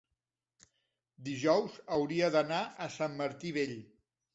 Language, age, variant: Catalan, 50-59, Central